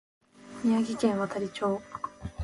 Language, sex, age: Japanese, female, 19-29